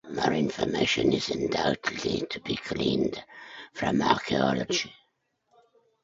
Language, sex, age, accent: English, male, 70-79, Scottish English